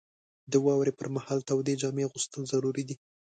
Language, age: Pashto, 19-29